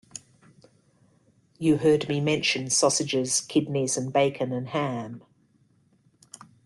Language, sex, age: English, female, 50-59